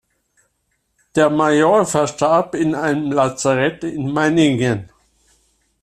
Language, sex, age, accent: German, male, 60-69, Deutschland Deutsch